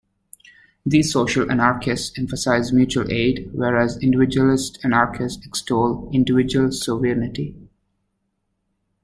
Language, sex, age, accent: English, male, 30-39, United States English